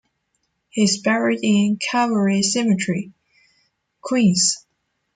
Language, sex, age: English, female, 19-29